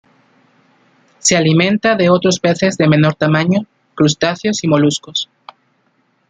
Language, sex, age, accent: Spanish, male, 19-29, México